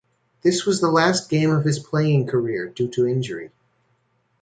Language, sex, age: English, male, 40-49